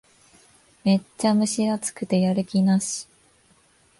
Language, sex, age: Japanese, female, 19-29